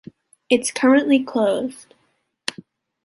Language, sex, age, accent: English, female, 19-29, United States English